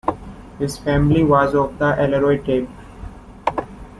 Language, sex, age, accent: English, male, 19-29, India and South Asia (India, Pakistan, Sri Lanka)